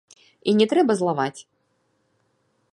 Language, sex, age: Belarusian, female, 40-49